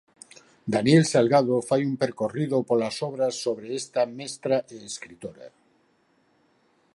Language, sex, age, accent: Galician, male, 50-59, Normativo (estándar)